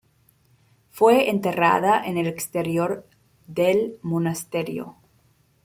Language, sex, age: Spanish, female, 19-29